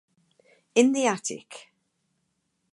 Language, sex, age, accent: English, female, 80-89, England English